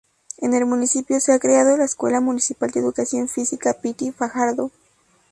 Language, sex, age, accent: Spanish, female, under 19, México